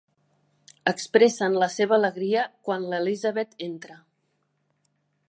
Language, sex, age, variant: Catalan, female, 50-59, Central